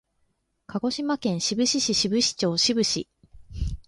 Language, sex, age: Japanese, female, 19-29